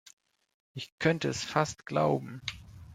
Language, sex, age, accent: German, male, 19-29, Deutschland Deutsch